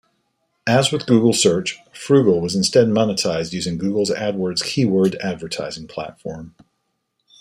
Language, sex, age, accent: English, male, 40-49, United States English